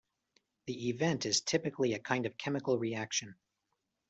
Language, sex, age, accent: English, male, 40-49, United States English